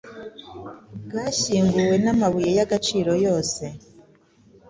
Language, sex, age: Kinyarwanda, female, 40-49